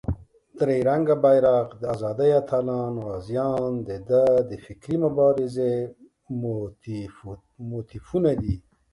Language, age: Pashto, 40-49